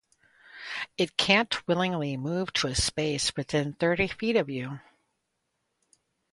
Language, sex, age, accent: English, female, 50-59, United States English